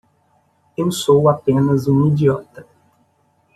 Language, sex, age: Portuguese, male, 30-39